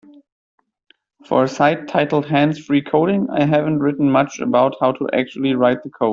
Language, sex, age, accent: English, male, 30-39, United States English